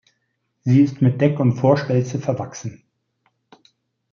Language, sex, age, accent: German, male, 50-59, Deutschland Deutsch